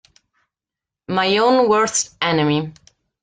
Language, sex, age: Italian, female, 19-29